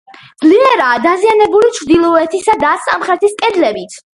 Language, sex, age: Georgian, female, under 19